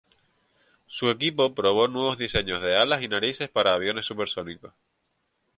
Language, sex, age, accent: Spanish, male, 19-29, España: Islas Canarias